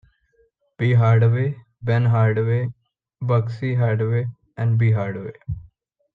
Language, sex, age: English, male, 19-29